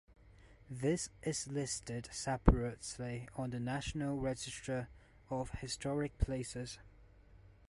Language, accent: English, Hong Kong English